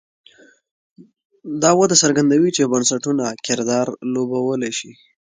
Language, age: Pashto, under 19